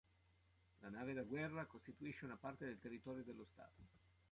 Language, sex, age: Italian, male, 50-59